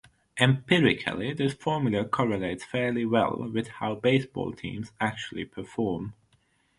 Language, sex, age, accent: English, male, 19-29, England English